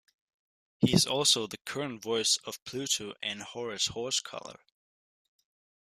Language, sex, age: English, male, under 19